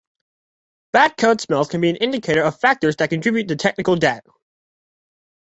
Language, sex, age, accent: English, male, under 19, New Zealand English